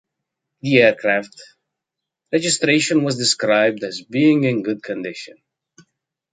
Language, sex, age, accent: English, male, 30-39, Australian English